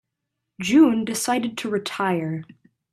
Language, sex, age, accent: English, female, 19-29, United States English